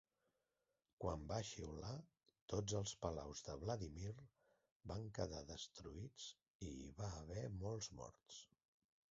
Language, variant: Catalan, Central